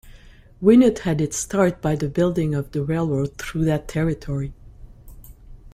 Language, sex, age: English, female, 50-59